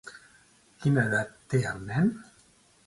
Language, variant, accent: Catalan, Central, central